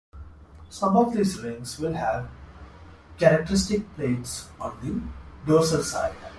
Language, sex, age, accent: English, male, 30-39, India and South Asia (India, Pakistan, Sri Lanka)